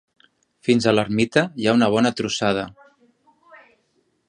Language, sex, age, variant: Catalan, male, 40-49, Central